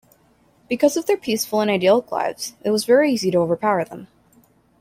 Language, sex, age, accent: English, female, under 19, United States English